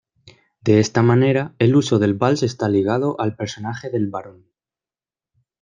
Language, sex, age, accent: Spanish, male, 19-29, España: Centro-Sur peninsular (Madrid, Toledo, Castilla-La Mancha)